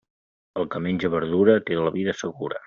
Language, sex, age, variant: Catalan, male, 30-39, Central